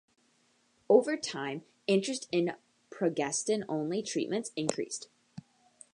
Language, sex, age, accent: English, female, under 19, United States English